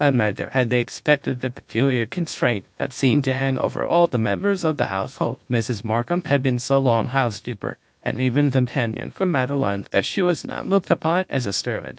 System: TTS, GlowTTS